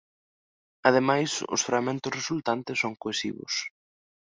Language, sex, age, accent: Galician, male, 19-29, Normativo (estándar)